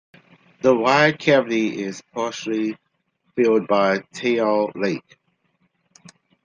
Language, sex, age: English, male, 40-49